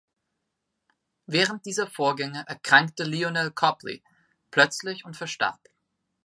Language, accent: German, Österreichisches Deutsch